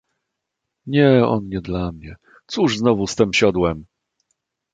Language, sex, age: Polish, male, 50-59